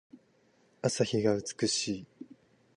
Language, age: Japanese, 19-29